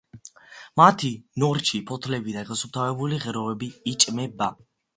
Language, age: Georgian, 19-29